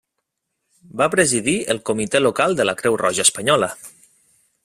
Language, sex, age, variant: Catalan, male, 30-39, Nord-Occidental